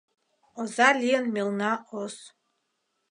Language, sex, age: Mari, female, 30-39